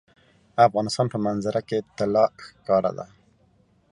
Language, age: Pashto, 19-29